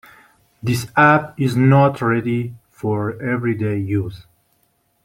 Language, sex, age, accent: English, male, 19-29, United States English